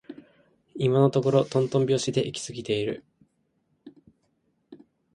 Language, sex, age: Japanese, male, 19-29